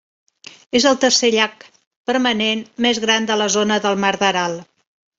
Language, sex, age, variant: Catalan, female, 50-59, Central